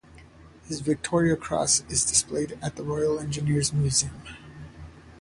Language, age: English, 40-49